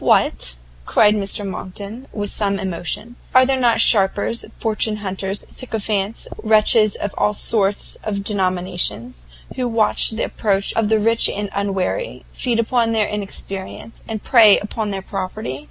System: none